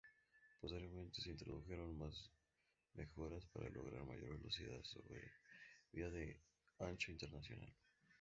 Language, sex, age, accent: Spanish, male, 19-29, México